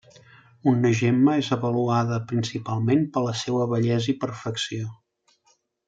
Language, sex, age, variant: Catalan, male, 30-39, Central